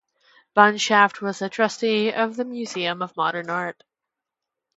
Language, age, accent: English, under 19, United States English; Canadian English